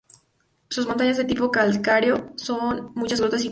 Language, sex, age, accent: Spanish, female, 19-29, México